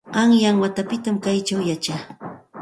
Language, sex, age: Santa Ana de Tusi Pasco Quechua, female, 40-49